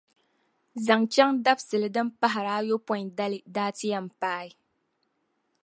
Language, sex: Dagbani, female